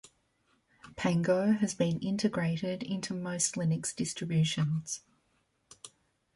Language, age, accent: English, 50-59, Australian English